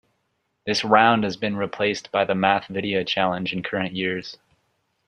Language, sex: English, male